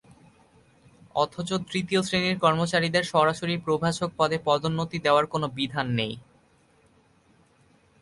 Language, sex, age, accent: Bengali, male, under 19, প্রমিত